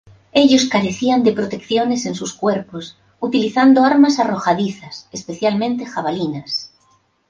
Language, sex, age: Spanish, female, 50-59